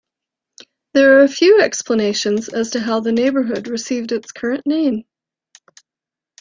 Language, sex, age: English, female, 50-59